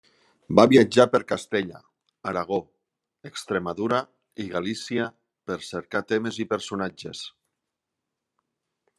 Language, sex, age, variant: Catalan, male, 40-49, Central